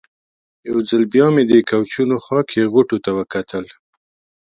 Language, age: Pashto, 50-59